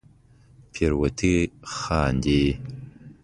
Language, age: Pashto, 19-29